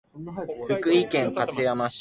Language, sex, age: Japanese, male, 19-29